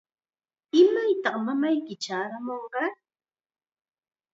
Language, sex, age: Chiquián Ancash Quechua, female, 30-39